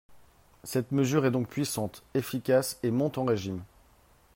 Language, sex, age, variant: French, male, 30-39, Français de métropole